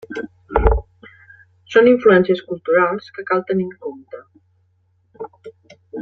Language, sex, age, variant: Catalan, female, 60-69, Central